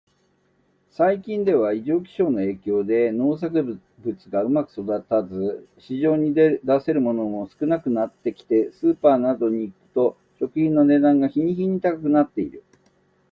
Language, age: Japanese, 60-69